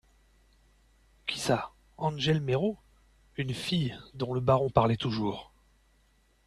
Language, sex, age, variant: French, male, 30-39, Français de métropole